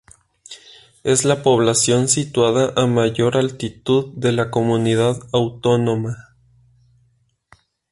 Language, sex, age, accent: Spanish, male, 19-29, México